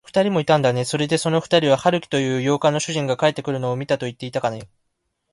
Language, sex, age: Japanese, male, 19-29